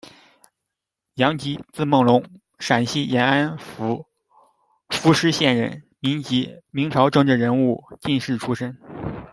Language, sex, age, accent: Chinese, male, 19-29, 出生地：江苏省